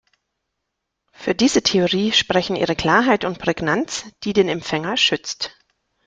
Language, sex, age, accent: German, female, 40-49, Deutschland Deutsch